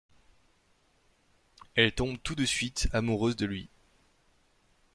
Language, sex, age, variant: French, male, 19-29, Français de métropole